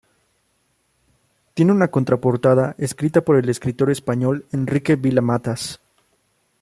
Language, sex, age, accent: Spanish, male, 19-29, México